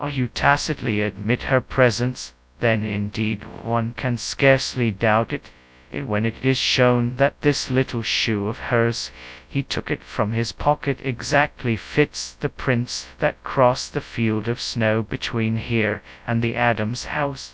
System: TTS, FastPitch